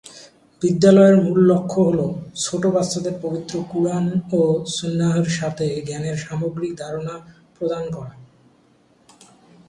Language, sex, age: Bengali, male, 19-29